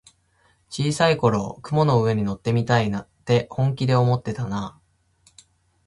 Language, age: Japanese, 19-29